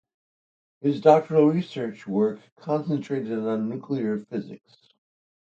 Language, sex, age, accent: English, male, 60-69, United States English